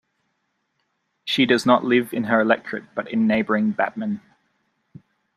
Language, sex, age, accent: English, male, 19-29, Australian English